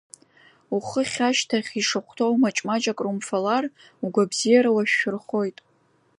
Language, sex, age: Abkhazian, female, under 19